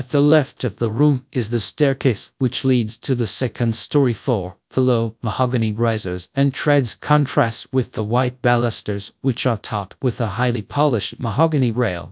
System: TTS, GradTTS